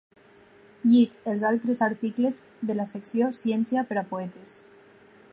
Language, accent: Catalan, valencià